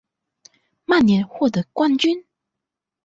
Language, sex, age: Chinese, female, 19-29